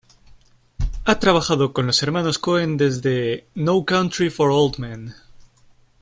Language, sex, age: Spanish, male, 19-29